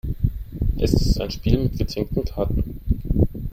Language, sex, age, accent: German, male, under 19, Deutschland Deutsch